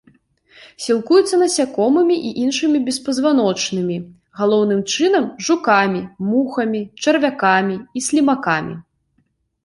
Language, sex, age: Belarusian, female, 19-29